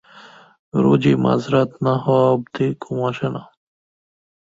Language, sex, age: Bengali, male, 19-29